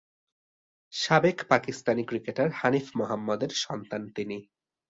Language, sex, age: Bengali, male, 19-29